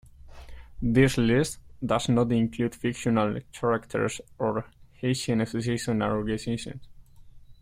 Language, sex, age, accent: English, male, 19-29, United States English